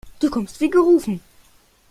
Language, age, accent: German, 19-29, Deutschland Deutsch